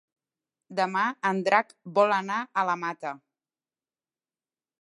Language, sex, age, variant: Catalan, female, 30-39, Central